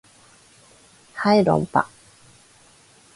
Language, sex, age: Japanese, female, 30-39